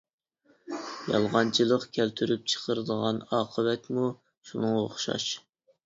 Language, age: Uyghur, 30-39